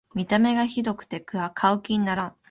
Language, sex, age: Japanese, female, 19-29